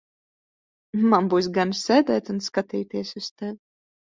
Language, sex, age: Latvian, female, 30-39